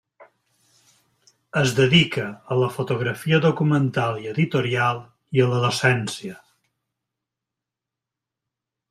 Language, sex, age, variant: Catalan, male, 50-59, Balear